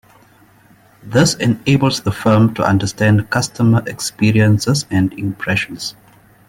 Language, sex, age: English, male, 30-39